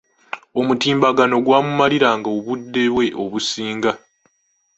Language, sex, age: Ganda, male, 19-29